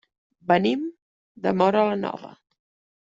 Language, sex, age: Catalan, female, 30-39